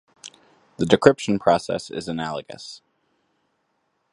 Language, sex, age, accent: English, male, 19-29, United States English